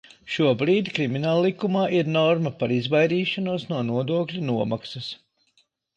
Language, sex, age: Latvian, male, 50-59